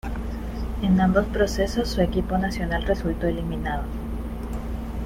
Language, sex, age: Spanish, female, 19-29